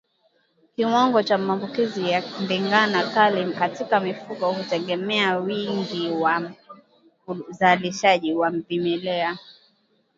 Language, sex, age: Swahili, female, 19-29